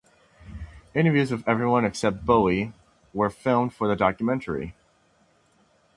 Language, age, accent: English, 19-29, United States English